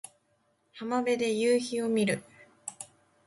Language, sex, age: Japanese, female, 19-29